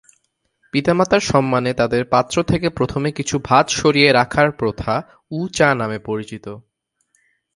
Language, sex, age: Bengali, male, 19-29